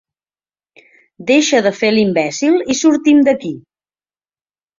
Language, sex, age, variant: Catalan, female, 50-59, Central